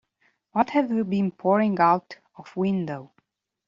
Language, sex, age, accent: English, female, 30-39, United States English